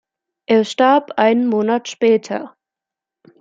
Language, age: German, 19-29